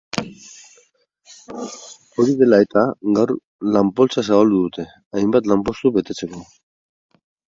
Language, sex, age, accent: Basque, male, 60-69, Mendebalekoa (Araba, Bizkaia, Gipuzkoako mendebaleko herri batzuk)